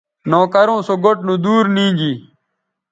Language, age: Bateri, 19-29